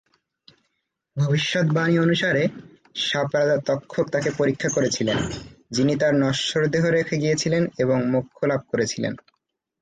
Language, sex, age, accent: Bengali, male, 19-29, Standard Bengali